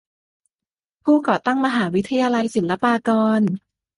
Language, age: Thai, 19-29